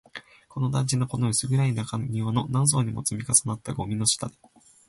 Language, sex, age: Japanese, male, 19-29